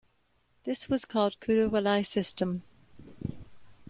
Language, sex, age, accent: English, female, 50-59, United States English